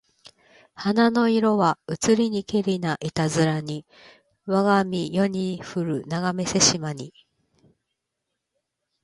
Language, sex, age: Japanese, female, 50-59